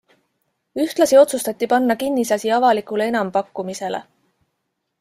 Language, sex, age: Estonian, female, 40-49